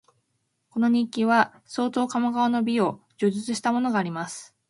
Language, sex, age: Japanese, female, 19-29